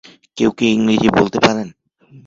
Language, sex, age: Bengali, male, 19-29